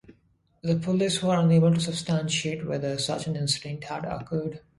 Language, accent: English, United States English